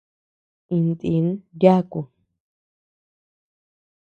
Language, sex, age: Tepeuxila Cuicatec, female, 19-29